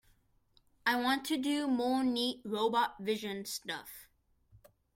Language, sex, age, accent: English, male, under 19, United States English